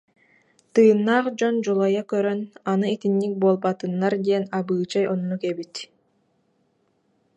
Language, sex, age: Yakut, female, 19-29